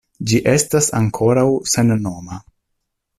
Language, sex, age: Esperanto, male, 30-39